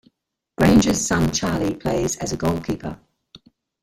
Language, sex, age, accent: English, female, 70-79, Australian English